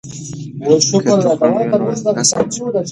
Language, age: Pashto, 19-29